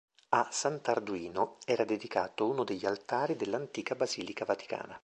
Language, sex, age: Italian, male, 50-59